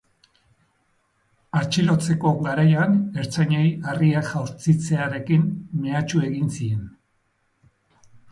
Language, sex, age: Basque, female, 40-49